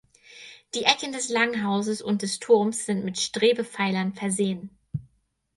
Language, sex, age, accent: German, female, 19-29, Deutschland Deutsch